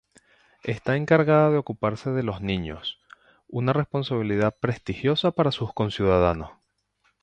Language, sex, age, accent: Spanish, male, 40-49, Caribe: Cuba, Venezuela, Puerto Rico, República Dominicana, Panamá, Colombia caribeña, México caribeño, Costa del golfo de México